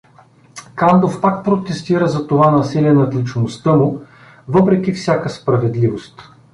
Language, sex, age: Bulgarian, male, 40-49